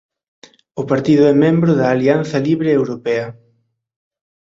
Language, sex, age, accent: Galician, male, 19-29, Central (sen gheada)